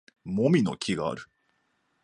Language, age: Japanese, 19-29